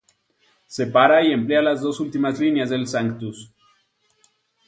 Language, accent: Spanish, México